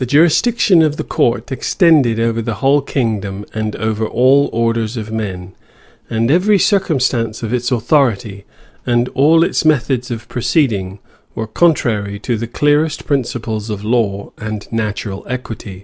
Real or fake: real